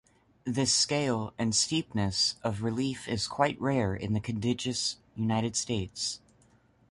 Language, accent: English, United States English